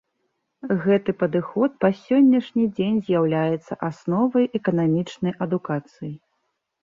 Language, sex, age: Belarusian, female, 30-39